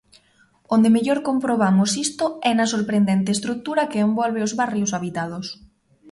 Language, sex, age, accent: Galician, female, 19-29, Normativo (estándar)